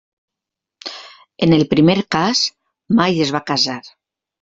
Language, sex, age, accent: Catalan, female, 50-59, valencià